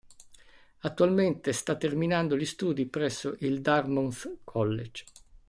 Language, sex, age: Italian, male, 50-59